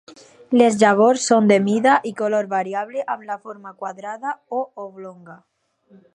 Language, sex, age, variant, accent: Catalan, female, under 19, Alacantí, valencià